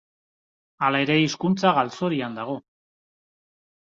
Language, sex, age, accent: Basque, male, 50-59, Mendebalekoa (Araba, Bizkaia, Gipuzkoako mendebaleko herri batzuk)